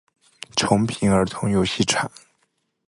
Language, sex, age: Chinese, male, 19-29